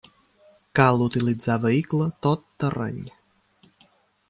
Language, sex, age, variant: Catalan, male, 19-29, Balear